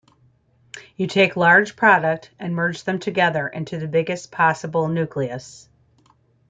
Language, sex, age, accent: English, female, 40-49, United States English